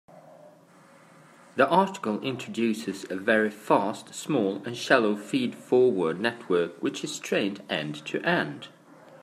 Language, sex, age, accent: English, male, 40-49, England English